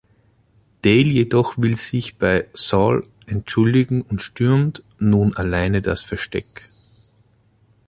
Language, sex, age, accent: German, male, 30-39, Österreichisches Deutsch